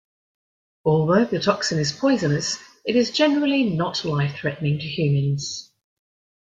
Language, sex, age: English, female, 50-59